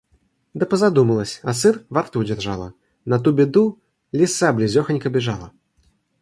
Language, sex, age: Russian, male, 19-29